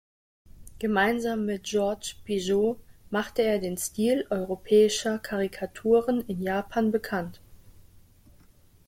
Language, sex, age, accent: German, female, 19-29, Deutschland Deutsch